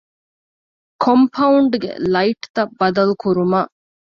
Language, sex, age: Divehi, female, 30-39